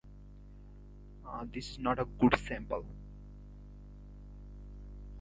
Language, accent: English, India and South Asia (India, Pakistan, Sri Lanka)